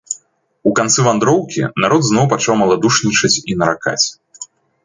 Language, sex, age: Belarusian, male, 19-29